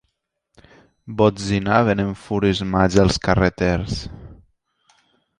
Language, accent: Catalan, valencià